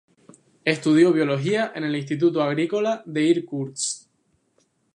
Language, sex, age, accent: Spanish, male, 19-29, España: Islas Canarias